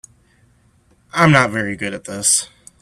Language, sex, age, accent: English, male, 19-29, United States English